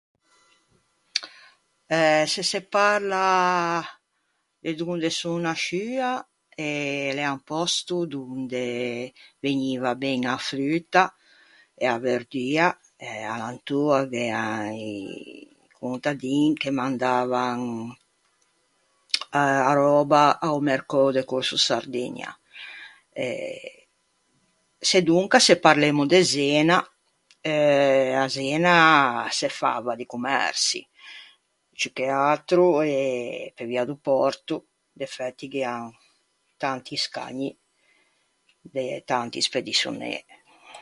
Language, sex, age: Ligurian, female, 60-69